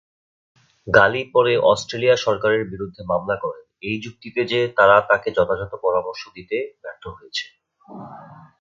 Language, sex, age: Bengali, male, 19-29